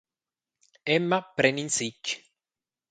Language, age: Romansh, 30-39